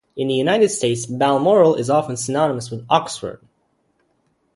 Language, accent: English, United States English